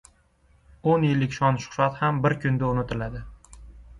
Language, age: Uzbek, 19-29